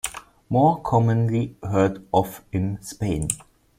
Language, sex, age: English, male, 19-29